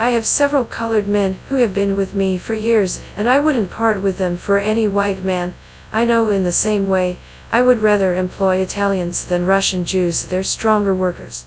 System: TTS, FastPitch